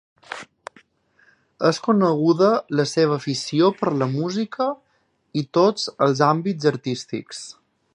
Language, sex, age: Catalan, male, 19-29